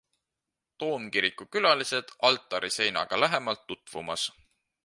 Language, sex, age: Estonian, male, 19-29